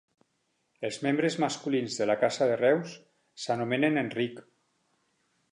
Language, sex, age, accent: Catalan, male, 50-59, valencià